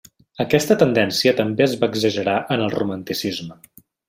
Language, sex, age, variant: Catalan, male, 19-29, Central